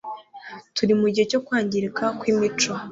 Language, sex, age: Kinyarwanda, female, 19-29